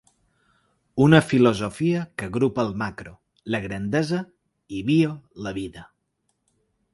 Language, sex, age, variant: Catalan, male, 40-49, Balear